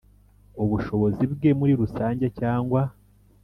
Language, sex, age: Kinyarwanda, male, 30-39